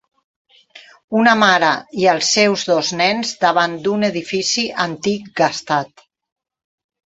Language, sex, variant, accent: Catalan, female, Central, Barceloní